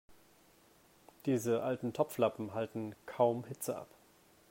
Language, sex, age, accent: German, male, 40-49, Deutschland Deutsch